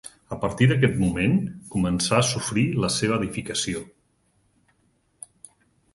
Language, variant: Catalan, Central